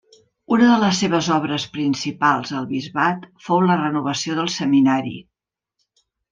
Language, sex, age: Catalan, female, 60-69